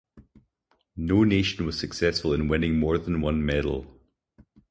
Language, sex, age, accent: English, male, 30-39, Scottish English